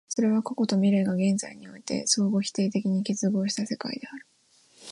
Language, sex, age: Japanese, female, 19-29